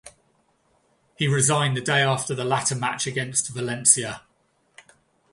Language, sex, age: English, male, 40-49